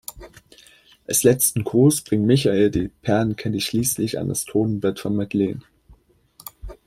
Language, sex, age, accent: German, male, under 19, Deutschland Deutsch